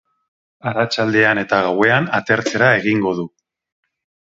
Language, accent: Basque, Erdialdekoa edo Nafarra (Gipuzkoa, Nafarroa)